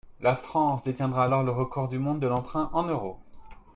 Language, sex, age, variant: French, male, 30-39, Français de métropole